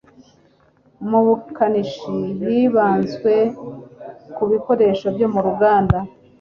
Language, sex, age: Kinyarwanda, female, 40-49